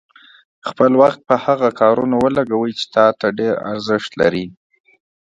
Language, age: Pashto, 30-39